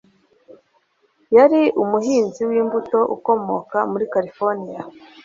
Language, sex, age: Kinyarwanda, female, 30-39